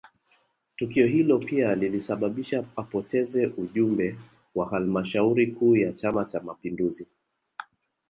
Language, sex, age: Swahili, male, 30-39